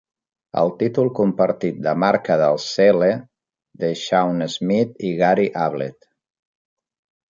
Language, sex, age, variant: Catalan, male, 40-49, Central